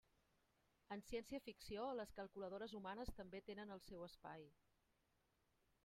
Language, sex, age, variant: Catalan, female, 40-49, Septentrional